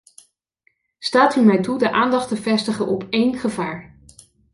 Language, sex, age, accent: Dutch, female, 40-49, Nederlands Nederlands